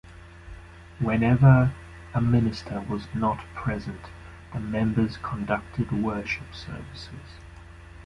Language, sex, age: English, male, 30-39